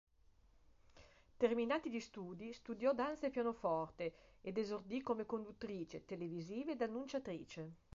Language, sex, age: Italian, female, 50-59